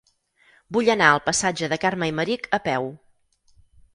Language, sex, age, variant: Catalan, female, 50-59, Central